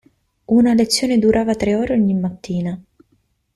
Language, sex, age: Italian, female, 19-29